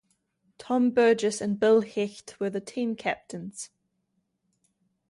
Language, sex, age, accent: English, female, 19-29, New Zealand English